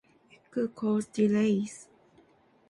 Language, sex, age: English, female, 19-29